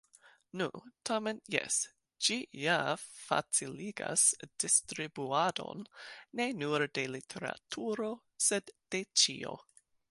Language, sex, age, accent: Esperanto, female, 30-39, Internacia